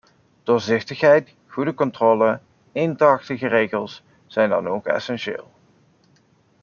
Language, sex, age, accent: Dutch, male, 30-39, Nederlands Nederlands